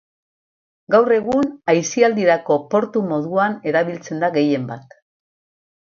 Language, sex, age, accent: Basque, female, 70-79, Mendebalekoa (Araba, Bizkaia, Gipuzkoako mendebaleko herri batzuk)